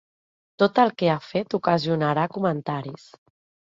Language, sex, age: Catalan, female, 30-39